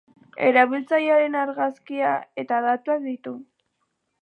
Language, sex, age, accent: Basque, female, under 19, Mendebalekoa (Araba, Bizkaia, Gipuzkoako mendebaleko herri batzuk)